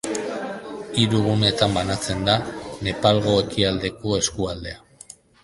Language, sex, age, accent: Basque, male, 50-59, Mendebalekoa (Araba, Bizkaia, Gipuzkoako mendebaleko herri batzuk)